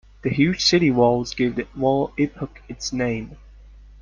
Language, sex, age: English, male, 19-29